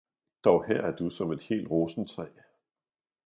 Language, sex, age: Danish, male, 40-49